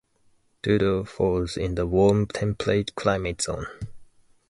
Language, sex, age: English, male, 19-29